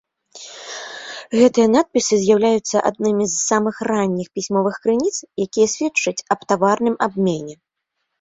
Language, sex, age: Belarusian, female, 19-29